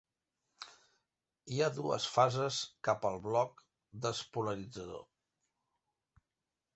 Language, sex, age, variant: Catalan, male, 50-59, Central